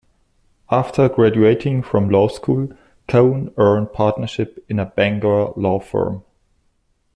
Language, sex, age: English, male, 30-39